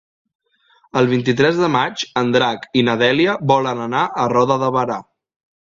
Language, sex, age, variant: Catalan, male, 19-29, Central